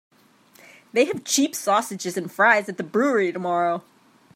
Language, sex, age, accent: English, female, 30-39, United States English